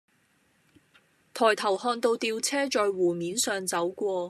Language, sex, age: Cantonese, female, 19-29